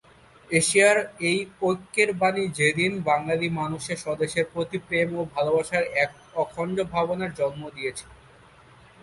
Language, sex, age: Bengali, male, 19-29